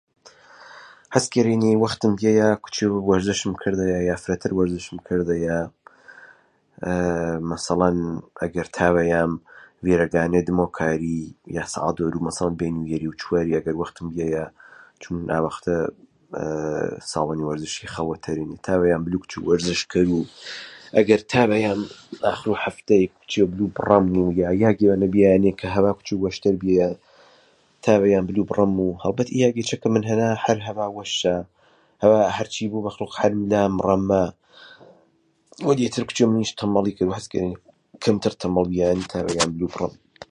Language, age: Gurani, 40-49